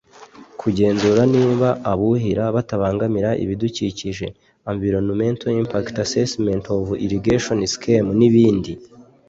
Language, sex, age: Kinyarwanda, male, 19-29